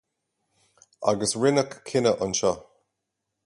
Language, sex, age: Irish, male, 40-49